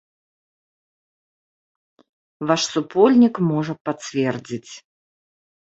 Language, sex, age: Belarusian, female, 40-49